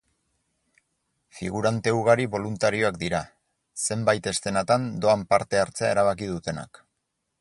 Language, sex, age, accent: Basque, male, 40-49, Erdialdekoa edo Nafarra (Gipuzkoa, Nafarroa)